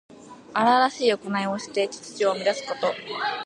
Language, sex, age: Japanese, female, 19-29